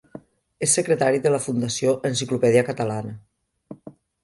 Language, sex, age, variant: Catalan, female, 50-59, Central